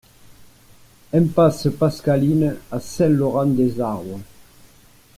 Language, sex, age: French, male, 60-69